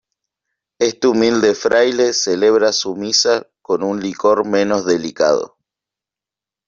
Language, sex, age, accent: Spanish, male, 19-29, Rioplatense: Argentina, Uruguay, este de Bolivia, Paraguay